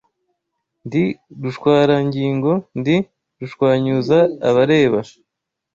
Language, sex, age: Kinyarwanda, male, 19-29